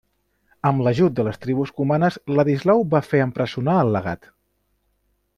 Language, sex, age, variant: Catalan, male, 19-29, Central